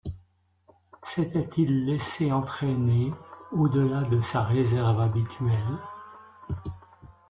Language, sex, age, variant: French, male, 60-69, Français de métropole